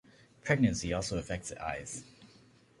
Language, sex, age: English, male, 19-29